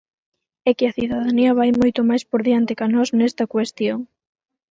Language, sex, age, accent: Galician, female, 19-29, Atlántico (seseo e gheada)